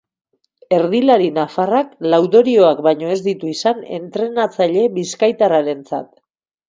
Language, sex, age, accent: Basque, female, 40-49, Mendebalekoa (Araba, Bizkaia, Gipuzkoako mendebaleko herri batzuk)